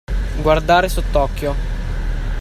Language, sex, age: Italian, male, 50-59